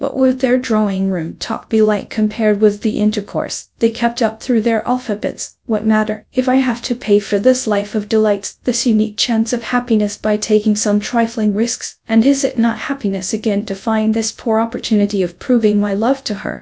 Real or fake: fake